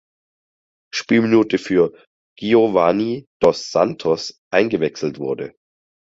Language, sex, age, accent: German, male, 19-29, Deutschland Deutsch